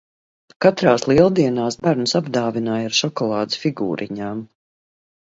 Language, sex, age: Latvian, female, 50-59